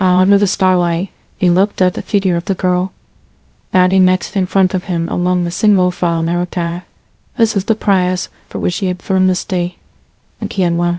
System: TTS, VITS